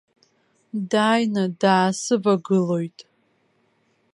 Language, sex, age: Abkhazian, female, 19-29